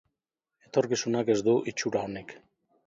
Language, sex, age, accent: Basque, male, 40-49, Mendebalekoa (Araba, Bizkaia, Gipuzkoako mendebaleko herri batzuk)